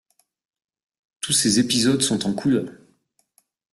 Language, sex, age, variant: French, male, 40-49, Français de métropole